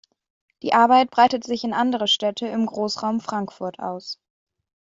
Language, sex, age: German, female, under 19